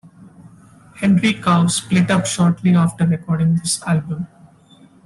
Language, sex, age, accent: English, male, 19-29, India and South Asia (India, Pakistan, Sri Lanka)